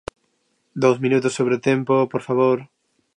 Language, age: Galician, under 19